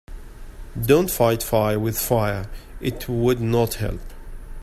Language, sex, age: English, male, 30-39